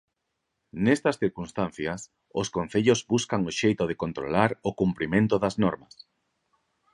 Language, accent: Galician, Normativo (estándar)